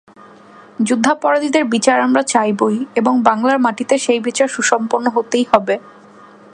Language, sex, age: Bengali, female, 19-29